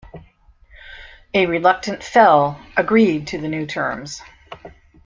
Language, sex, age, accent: English, female, 60-69, United States English